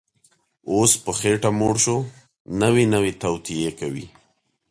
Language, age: Pashto, 30-39